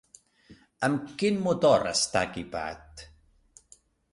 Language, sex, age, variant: Catalan, male, 50-59, Central